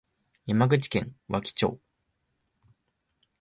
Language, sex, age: Japanese, male, 19-29